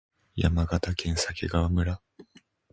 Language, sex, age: Japanese, male, 19-29